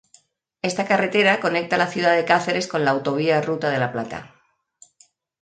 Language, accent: Spanish, España: Centro-Sur peninsular (Madrid, Toledo, Castilla-La Mancha)